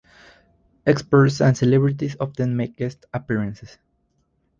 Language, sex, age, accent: English, male, under 19, United States English